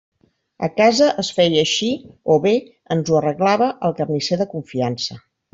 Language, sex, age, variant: Catalan, female, 50-59, Central